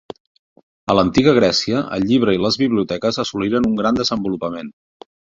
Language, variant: Catalan, Nord-Occidental